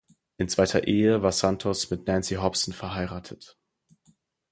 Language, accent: German, Deutschland Deutsch